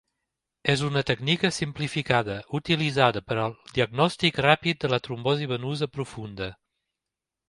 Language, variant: Catalan, Septentrional